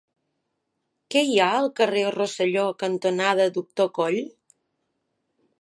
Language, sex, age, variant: Catalan, female, 50-59, Balear